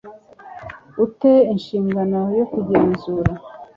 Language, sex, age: Kinyarwanda, female, 30-39